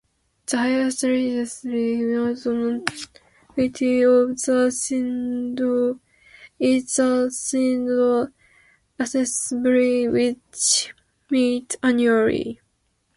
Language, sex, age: English, female, 19-29